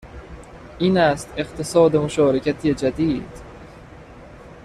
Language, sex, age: Persian, male, 19-29